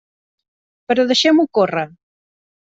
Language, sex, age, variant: Catalan, female, 60-69, Central